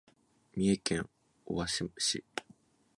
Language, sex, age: Japanese, male, 19-29